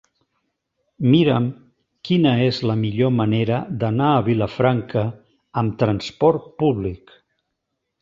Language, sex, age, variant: Catalan, male, 60-69, Central